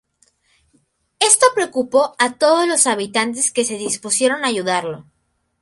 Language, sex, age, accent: Spanish, female, under 19, Andino-Pacífico: Colombia, Perú, Ecuador, oeste de Bolivia y Venezuela andina